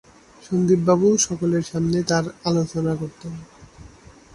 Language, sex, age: Bengali, male, 19-29